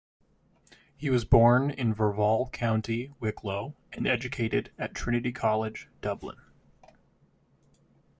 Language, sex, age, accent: English, male, 19-29, United States English